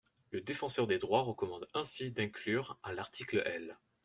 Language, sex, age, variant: French, male, under 19, Français de métropole